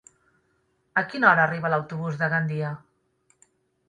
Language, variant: Catalan, Central